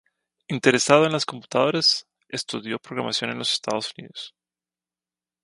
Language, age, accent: Spanish, 40-49, Andino-Pacífico: Colombia, Perú, Ecuador, oeste de Bolivia y Venezuela andina